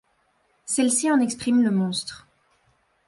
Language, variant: French, Français de métropole